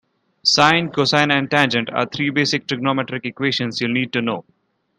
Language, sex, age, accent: English, male, 19-29, India and South Asia (India, Pakistan, Sri Lanka)